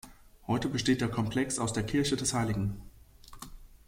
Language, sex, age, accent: German, male, 19-29, Deutschland Deutsch